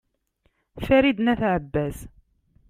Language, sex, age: Kabyle, female, 19-29